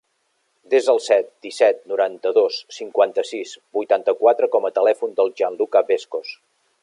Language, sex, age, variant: Catalan, male, 40-49, Central